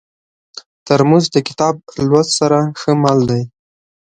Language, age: Pashto, 19-29